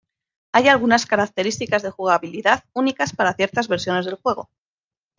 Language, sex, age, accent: Spanish, female, 40-49, España: Norte peninsular (Asturias, Castilla y León, Cantabria, País Vasco, Navarra, Aragón, La Rioja, Guadalajara, Cuenca)